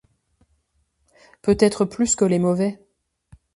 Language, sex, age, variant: French, female, 40-49, Français de métropole